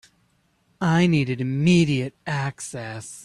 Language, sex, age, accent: English, male, 30-39, United States English